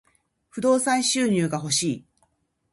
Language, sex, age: Japanese, female, 50-59